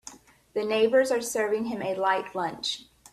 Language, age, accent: English, 40-49, United States English